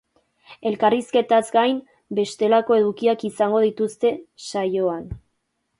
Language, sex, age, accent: Basque, female, 19-29, Erdialdekoa edo Nafarra (Gipuzkoa, Nafarroa)